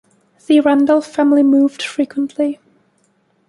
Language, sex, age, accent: English, female, 19-29, England English